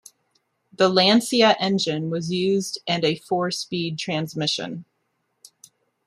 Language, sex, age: English, female, 40-49